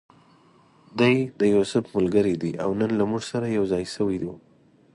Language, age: Pashto, 19-29